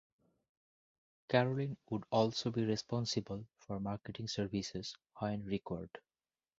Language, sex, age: English, male, 30-39